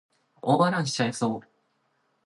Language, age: Japanese, 19-29